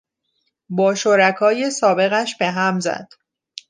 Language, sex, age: Persian, female, 30-39